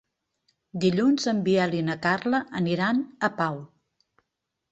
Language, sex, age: Catalan, female, 50-59